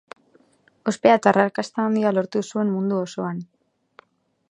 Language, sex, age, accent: Basque, female, 19-29, Mendebalekoa (Araba, Bizkaia, Gipuzkoako mendebaleko herri batzuk)